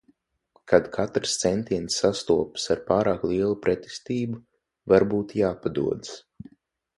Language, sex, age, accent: Latvian, male, under 19, Vidus dialekts